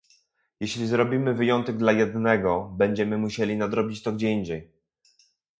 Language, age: Polish, 19-29